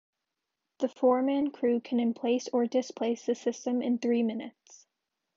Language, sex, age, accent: English, female, under 19, United States English